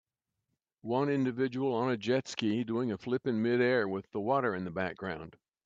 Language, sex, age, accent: English, male, 70-79, United States English